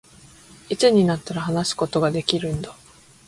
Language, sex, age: Japanese, female, 19-29